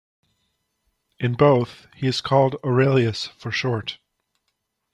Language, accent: English, United States English